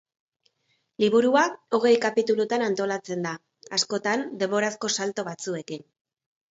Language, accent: Basque, Erdialdekoa edo Nafarra (Gipuzkoa, Nafarroa)